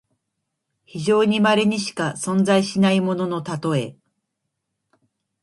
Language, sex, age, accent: Japanese, female, 50-59, 標準語; 東京